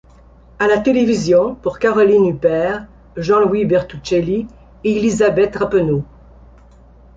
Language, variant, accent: French, Français d'Amérique du Nord, Français du Canada